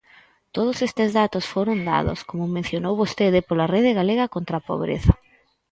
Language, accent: Galician, Normativo (estándar)